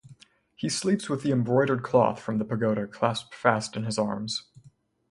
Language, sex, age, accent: English, male, 19-29, United States English